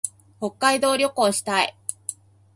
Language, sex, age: Japanese, female, 30-39